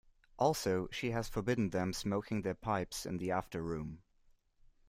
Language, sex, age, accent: English, male, 19-29, United States English